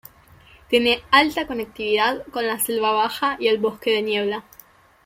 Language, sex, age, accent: Spanish, female, 19-29, Rioplatense: Argentina, Uruguay, este de Bolivia, Paraguay